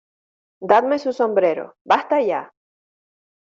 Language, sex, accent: Spanish, female, España: Islas Canarias